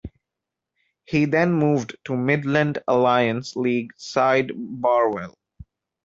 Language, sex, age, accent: English, male, 19-29, India and South Asia (India, Pakistan, Sri Lanka)